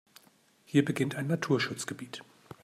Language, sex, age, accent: German, male, 50-59, Deutschland Deutsch